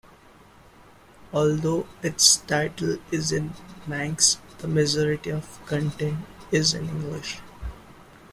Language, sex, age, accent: English, male, 19-29, India and South Asia (India, Pakistan, Sri Lanka)